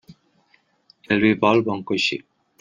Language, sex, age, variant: Catalan, male, 19-29, Nord-Occidental